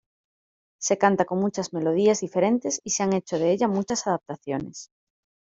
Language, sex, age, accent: Spanish, female, 30-39, España: Norte peninsular (Asturias, Castilla y León, Cantabria, País Vasco, Navarra, Aragón, La Rioja, Guadalajara, Cuenca)